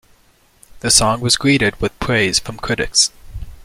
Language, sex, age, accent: English, male, 19-29, United States English